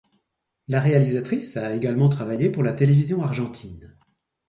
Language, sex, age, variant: French, male, 60-69, Français de métropole